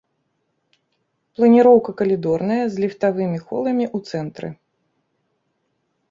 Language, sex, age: Belarusian, female, 30-39